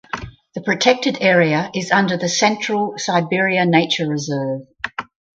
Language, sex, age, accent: English, female, 60-69, Australian English